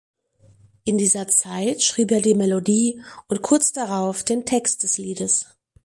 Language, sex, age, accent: German, female, 30-39, Deutschland Deutsch